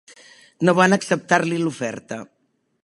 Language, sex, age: Catalan, female, 60-69